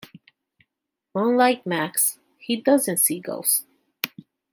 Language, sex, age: English, female, 19-29